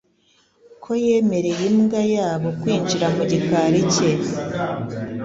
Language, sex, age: Kinyarwanda, female, 40-49